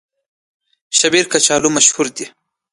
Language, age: Pashto, 19-29